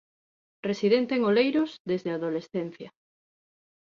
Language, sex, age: Galician, female, 40-49